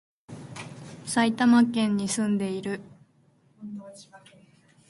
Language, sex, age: Japanese, female, under 19